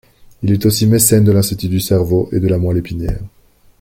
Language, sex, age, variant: French, male, 30-39, Français de métropole